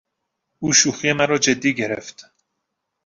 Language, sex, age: Persian, male, 30-39